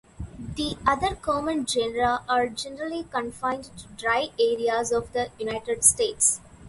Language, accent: English, India and South Asia (India, Pakistan, Sri Lanka)